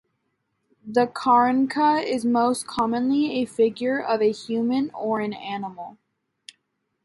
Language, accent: English, United States English